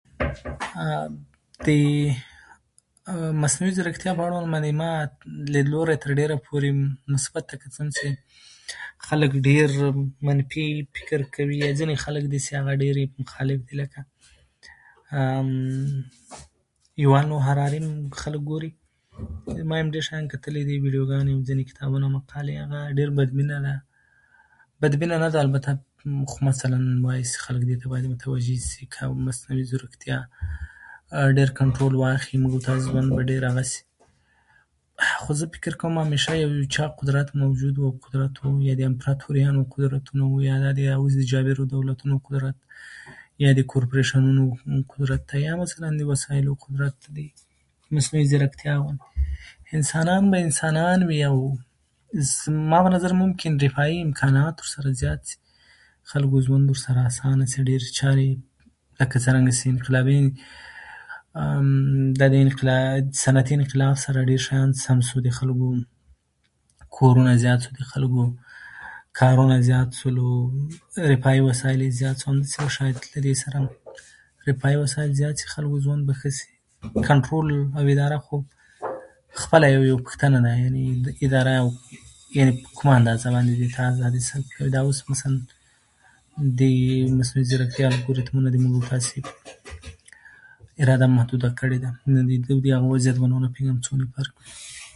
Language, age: Pashto, 30-39